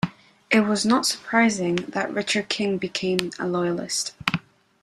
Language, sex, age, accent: English, female, under 19, England English